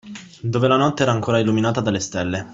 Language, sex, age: Italian, male, 19-29